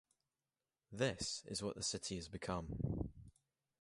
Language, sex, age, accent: English, male, under 19, Scottish English